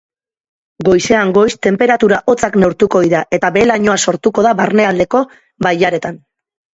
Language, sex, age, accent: Basque, female, 40-49, Mendebalekoa (Araba, Bizkaia, Gipuzkoako mendebaleko herri batzuk)